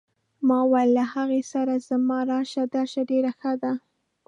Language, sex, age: Pashto, female, 19-29